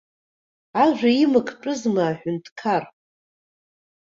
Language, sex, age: Abkhazian, female, 40-49